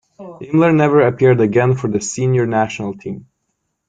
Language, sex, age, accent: English, male, 19-29, United States English